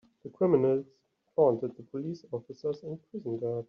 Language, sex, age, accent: English, male, 30-39, United States English